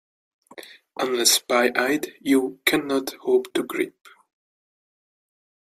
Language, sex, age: English, male, 19-29